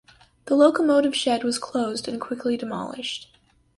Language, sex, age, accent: English, female, under 19, United States English